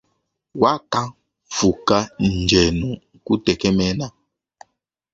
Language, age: Luba-Lulua, 19-29